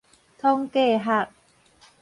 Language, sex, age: Min Nan Chinese, female, 40-49